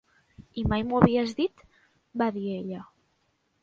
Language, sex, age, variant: Catalan, female, 19-29, Central